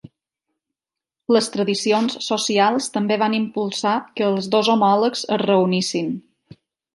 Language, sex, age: Catalan, female, 40-49